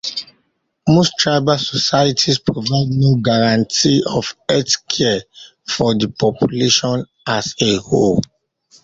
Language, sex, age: English, male, 30-39